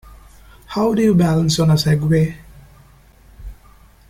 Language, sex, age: English, male, 19-29